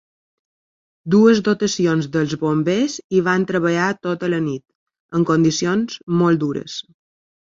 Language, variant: Catalan, Balear